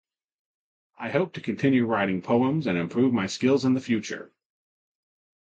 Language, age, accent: English, 30-39, United States English